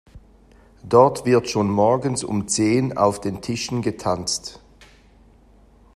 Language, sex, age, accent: German, male, 50-59, Schweizerdeutsch